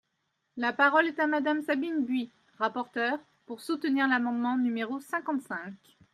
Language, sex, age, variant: French, female, 30-39, Français de métropole